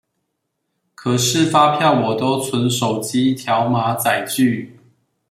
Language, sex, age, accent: Chinese, male, 30-39, 出生地：彰化縣